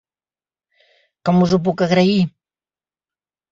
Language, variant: Catalan, Central